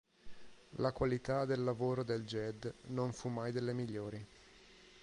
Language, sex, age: Italian, male, 30-39